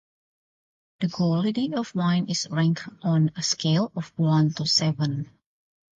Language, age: English, 19-29